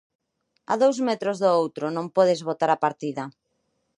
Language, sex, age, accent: Galician, female, 40-49, Normativo (estándar); Neofalante